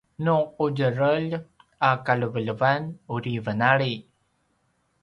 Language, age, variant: Paiwan, 30-39, pinayuanan a kinaikacedasan (東排灣語)